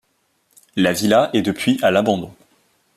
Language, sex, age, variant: French, male, 19-29, Français de métropole